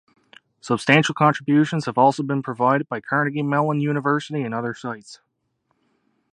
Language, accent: English, Canadian English